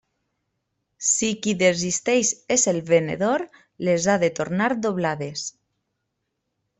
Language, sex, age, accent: Catalan, female, 30-39, valencià